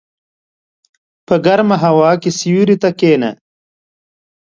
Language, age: Pashto, 30-39